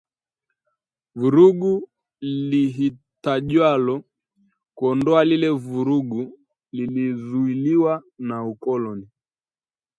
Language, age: Swahili, 19-29